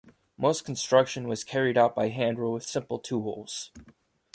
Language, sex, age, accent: English, male, 19-29, United States English